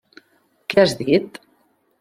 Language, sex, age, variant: Catalan, female, 50-59, Central